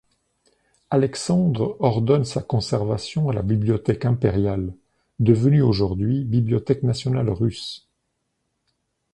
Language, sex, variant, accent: French, male, Français d'Europe, Français de Suisse